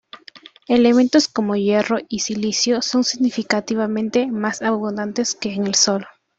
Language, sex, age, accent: Spanish, female, 19-29, España: Norte peninsular (Asturias, Castilla y León, Cantabria, País Vasco, Navarra, Aragón, La Rioja, Guadalajara, Cuenca)